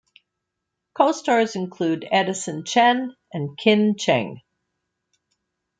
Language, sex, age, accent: English, female, 60-69, Canadian English